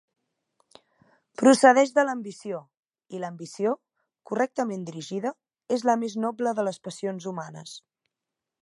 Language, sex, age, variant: Catalan, female, 19-29, Central